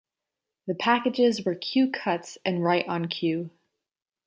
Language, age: English, under 19